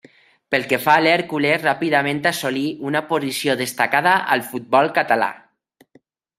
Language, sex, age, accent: Catalan, male, 30-39, valencià